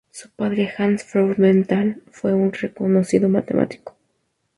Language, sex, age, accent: Spanish, female, 19-29, México